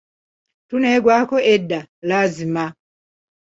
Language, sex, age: Ganda, female, 50-59